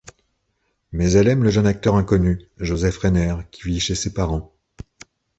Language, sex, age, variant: French, male, 50-59, Français de métropole